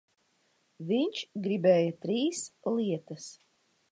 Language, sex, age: Latvian, male, under 19